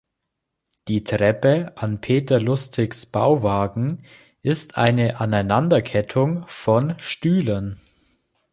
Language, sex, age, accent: German, male, under 19, Deutschland Deutsch